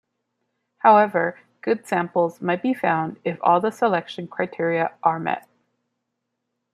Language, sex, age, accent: Spanish, female, 19-29, México